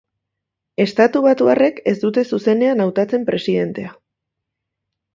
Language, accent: Basque, Erdialdekoa edo Nafarra (Gipuzkoa, Nafarroa)